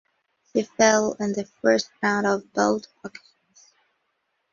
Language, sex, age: English, female, under 19